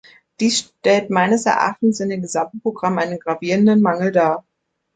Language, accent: German, Deutschland Deutsch